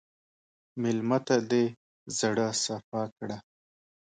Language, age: Pashto, 19-29